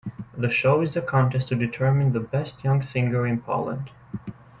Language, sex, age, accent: English, male, 19-29, United States English